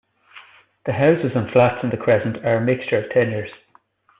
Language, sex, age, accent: English, male, 19-29, Irish English